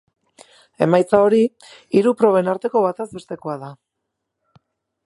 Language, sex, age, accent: Basque, female, 40-49, Erdialdekoa edo Nafarra (Gipuzkoa, Nafarroa)